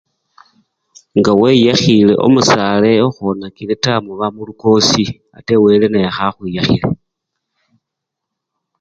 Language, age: Luyia, 50-59